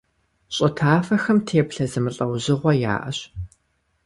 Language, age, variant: Kabardian, 19-29, Адыгэбзэ (Къэбэрдей, Кирил, Урысей)